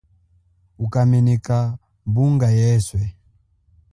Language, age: Chokwe, 19-29